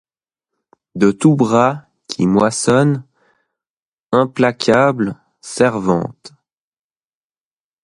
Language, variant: French, Français d'Europe